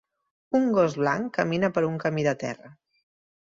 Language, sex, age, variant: Catalan, female, 30-39, Central